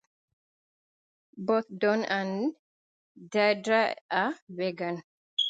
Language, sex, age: English, female, 19-29